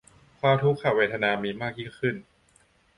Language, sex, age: Thai, male, under 19